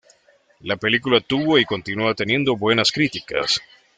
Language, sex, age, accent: Spanish, male, 30-39, América central